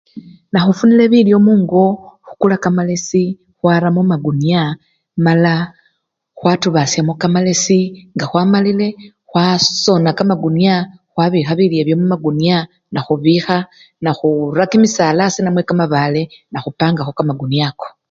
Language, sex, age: Luyia, female, 50-59